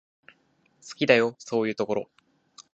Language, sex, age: Japanese, male, 19-29